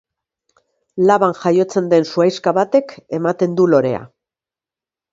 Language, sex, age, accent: Basque, female, 40-49, Mendebalekoa (Araba, Bizkaia, Gipuzkoako mendebaleko herri batzuk)